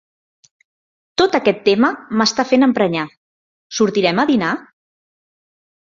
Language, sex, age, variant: Catalan, female, 30-39, Central